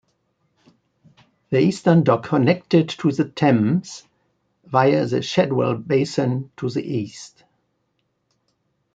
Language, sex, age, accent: English, male, 70-79, United States English